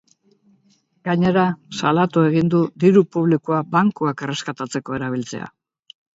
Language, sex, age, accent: Basque, female, 70-79, Mendebalekoa (Araba, Bizkaia, Gipuzkoako mendebaleko herri batzuk)